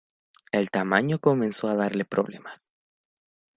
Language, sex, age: Spanish, male, 19-29